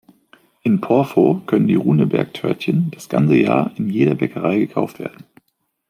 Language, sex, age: German, male, 19-29